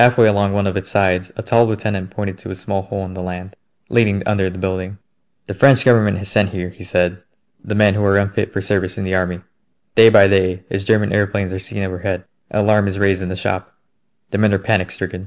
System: none